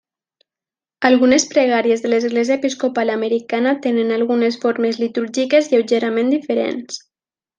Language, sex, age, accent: Catalan, female, 19-29, valencià